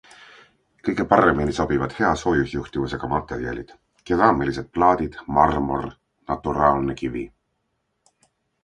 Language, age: Estonian, 40-49